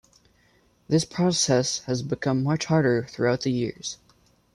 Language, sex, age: English, male, under 19